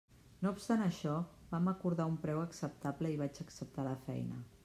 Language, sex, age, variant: Catalan, female, 40-49, Central